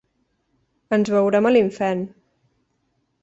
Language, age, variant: Catalan, 30-39, Balear